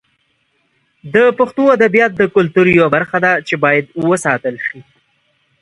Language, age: Pashto, 19-29